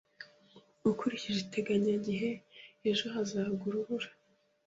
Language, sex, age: Kinyarwanda, female, 30-39